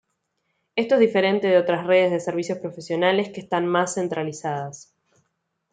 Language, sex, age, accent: Spanish, female, 19-29, Rioplatense: Argentina, Uruguay, este de Bolivia, Paraguay